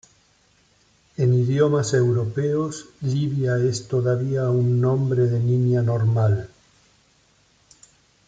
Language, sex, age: Spanish, male, 60-69